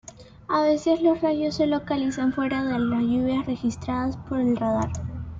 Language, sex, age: Spanish, female, under 19